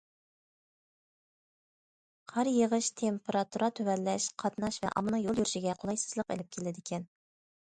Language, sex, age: Uyghur, female, 30-39